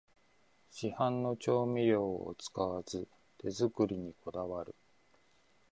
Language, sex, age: Japanese, male, 30-39